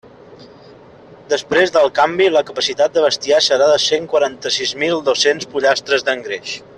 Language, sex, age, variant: Catalan, male, 30-39, Central